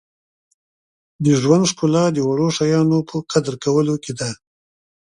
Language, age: Pashto, 60-69